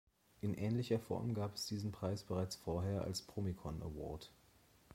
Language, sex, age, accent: German, male, 30-39, Deutschland Deutsch